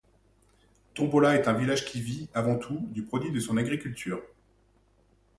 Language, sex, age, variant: French, male, 40-49, Français de métropole